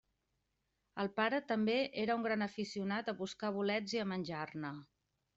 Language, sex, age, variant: Catalan, female, 40-49, Central